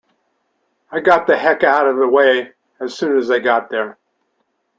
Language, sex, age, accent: English, male, 70-79, Canadian English